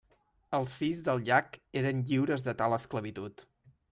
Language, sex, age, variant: Catalan, male, 19-29, Central